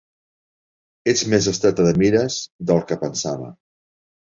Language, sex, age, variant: Catalan, male, 50-59, Central